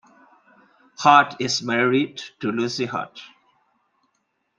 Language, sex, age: English, male, 40-49